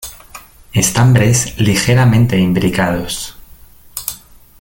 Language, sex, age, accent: Spanish, male, 30-39, España: Centro-Sur peninsular (Madrid, Toledo, Castilla-La Mancha)